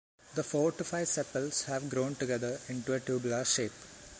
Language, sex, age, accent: English, male, under 19, India and South Asia (India, Pakistan, Sri Lanka)